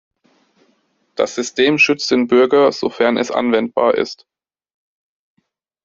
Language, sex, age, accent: German, male, 19-29, Deutschland Deutsch